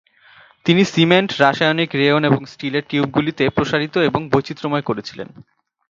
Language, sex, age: Bengali, male, 19-29